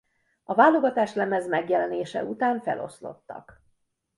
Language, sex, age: Hungarian, female, 50-59